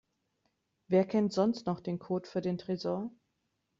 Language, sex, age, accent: German, female, 30-39, Deutschland Deutsch